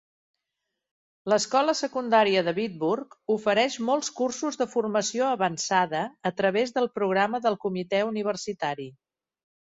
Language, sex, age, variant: Catalan, female, 60-69, Central